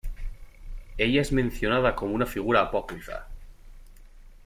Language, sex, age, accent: Spanish, male, 19-29, España: Norte peninsular (Asturias, Castilla y León, Cantabria, País Vasco, Navarra, Aragón, La Rioja, Guadalajara, Cuenca)